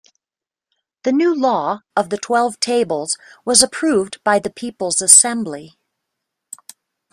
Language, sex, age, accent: English, female, 40-49, United States English